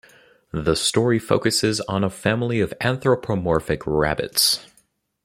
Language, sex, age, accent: English, male, 19-29, United States English